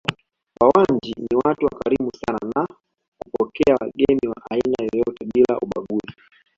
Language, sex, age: Swahili, male, 19-29